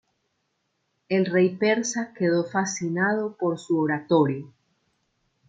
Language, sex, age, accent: Spanish, female, 50-59, Andino-Pacífico: Colombia, Perú, Ecuador, oeste de Bolivia y Venezuela andina